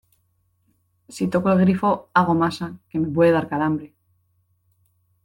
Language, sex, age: Spanish, female, 30-39